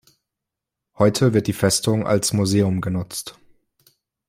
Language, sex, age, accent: German, male, 19-29, Deutschland Deutsch